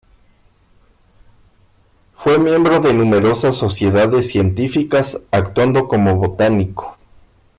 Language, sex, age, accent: Spanish, male, 40-49, México